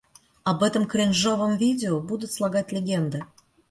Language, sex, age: Russian, female, 40-49